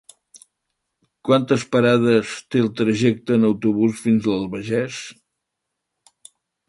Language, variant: Catalan, Central